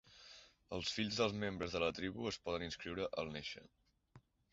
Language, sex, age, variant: Catalan, male, 30-39, Central